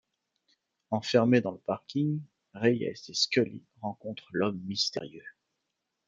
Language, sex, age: French, male, 30-39